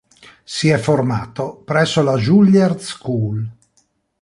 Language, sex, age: Italian, male, 40-49